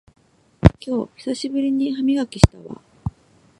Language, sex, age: Japanese, female, 40-49